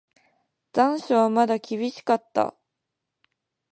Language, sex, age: Japanese, female, 19-29